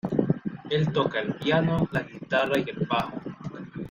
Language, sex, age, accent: Spanish, male, 19-29, América central